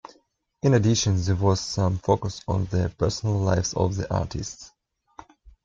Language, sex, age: English, male, 19-29